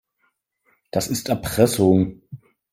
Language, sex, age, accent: German, male, 40-49, Deutschland Deutsch